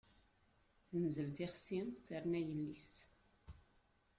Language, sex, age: Kabyle, female, 80-89